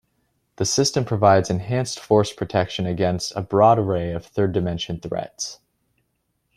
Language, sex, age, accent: English, male, 19-29, United States English